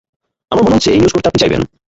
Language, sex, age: Bengali, male, 19-29